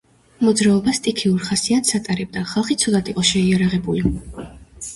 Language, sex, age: Georgian, female, 19-29